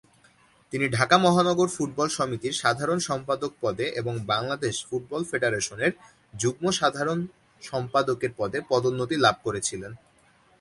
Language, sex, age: Bengali, male, 19-29